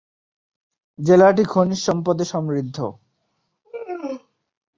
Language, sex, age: Bengali, male, 19-29